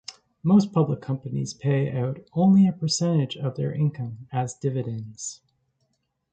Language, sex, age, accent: English, male, 30-39, Canadian English